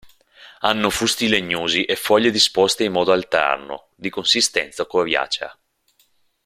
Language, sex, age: Italian, male, 30-39